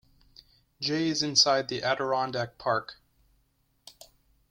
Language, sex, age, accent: English, male, 19-29, United States English